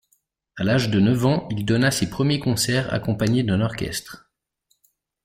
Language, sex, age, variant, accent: French, male, 30-39, Français d'Europe, Français de Suisse